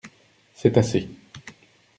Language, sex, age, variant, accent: French, male, 30-39, Français d'Europe, Français de Belgique